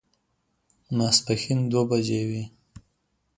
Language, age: Pashto, 19-29